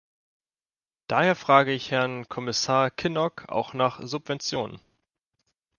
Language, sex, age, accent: German, male, 19-29, Deutschland Deutsch